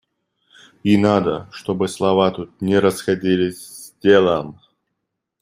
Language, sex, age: Russian, male, 19-29